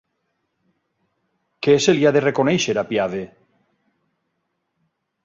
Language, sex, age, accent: Catalan, male, 50-59, valencià